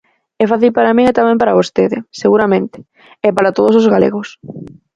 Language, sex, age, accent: Galician, female, 19-29, Central (gheada)